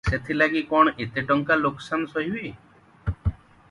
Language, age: Odia, 50-59